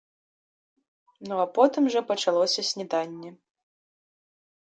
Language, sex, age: Belarusian, female, 19-29